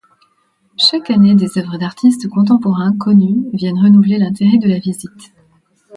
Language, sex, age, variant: French, female, 50-59, Français de métropole